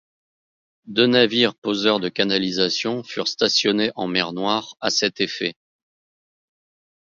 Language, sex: French, male